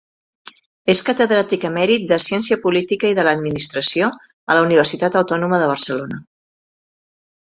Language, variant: Catalan, Central